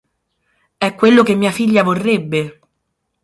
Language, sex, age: Italian, male, 30-39